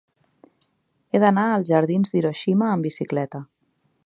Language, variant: Catalan, Central